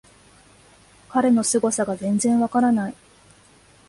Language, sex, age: Japanese, female, 19-29